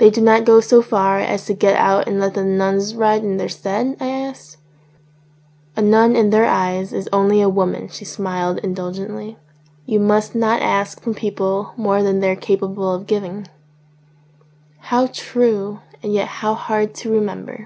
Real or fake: real